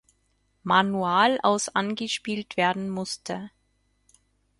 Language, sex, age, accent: German, female, 30-39, Österreichisches Deutsch